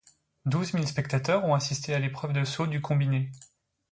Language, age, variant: French, 19-29, Français de métropole